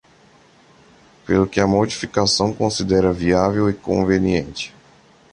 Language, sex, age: Portuguese, male, 30-39